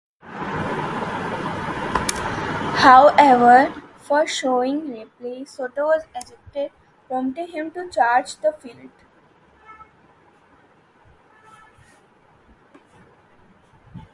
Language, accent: English, India and South Asia (India, Pakistan, Sri Lanka)